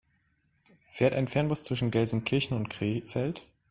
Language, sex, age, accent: German, male, 19-29, Deutschland Deutsch